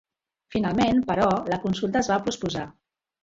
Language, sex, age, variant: Catalan, female, 60-69, Central